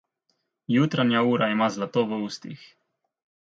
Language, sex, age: Slovenian, male, 19-29